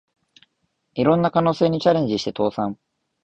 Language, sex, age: Japanese, male, 19-29